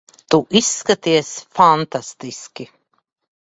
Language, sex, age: Latvian, female, 40-49